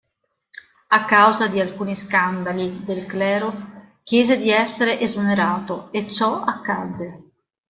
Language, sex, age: Italian, female, 50-59